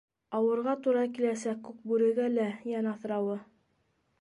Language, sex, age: Bashkir, female, 30-39